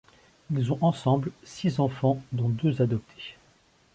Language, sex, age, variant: French, male, 50-59, Français de métropole